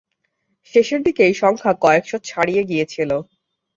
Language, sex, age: Bengali, female, 19-29